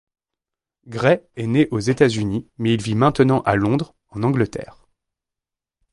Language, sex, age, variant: French, male, 30-39, Français de métropole